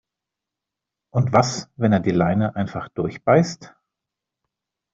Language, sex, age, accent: German, male, 50-59, Deutschland Deutsch